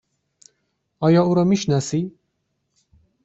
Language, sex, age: Persian, male, 19-29